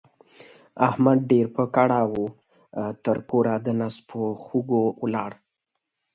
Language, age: Pashto, 19-29